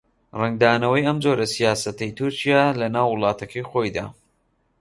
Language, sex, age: Central Kurdish, male, 19-29